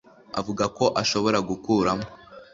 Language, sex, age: Kinyarwanda, male, under 19